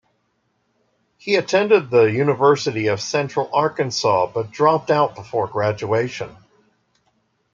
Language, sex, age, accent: English, male, 40-49, United States English